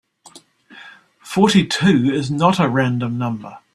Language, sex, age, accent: English, male, 60-69, New Zealand English